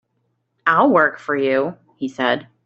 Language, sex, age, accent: English, female, 30-39, United States English